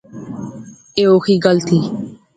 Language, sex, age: Pahari-Potwari, female, 19-29